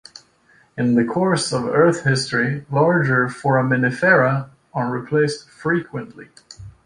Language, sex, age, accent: English, male, 30-39, United States English